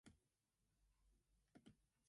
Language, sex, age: English, female, under 19